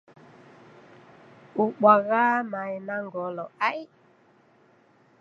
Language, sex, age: Taita, female, 60-69